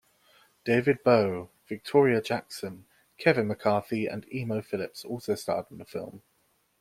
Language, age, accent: English, 19-29, England English